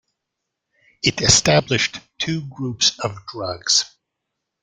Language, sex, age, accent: English, male, 60-69, United States English